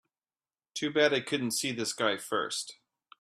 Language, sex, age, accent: English, male, 30-39, United States English